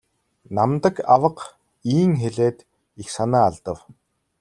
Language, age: Mongolian, 90+